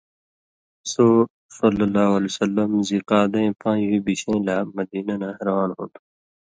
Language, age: Indus Kohistani, 30-39